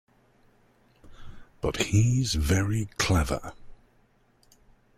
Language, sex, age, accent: English, male, 30-39, England English